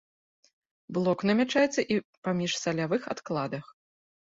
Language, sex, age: Belarusian, female, 30-39